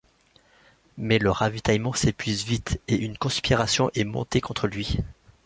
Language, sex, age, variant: French, male, 19-29, Français de métropole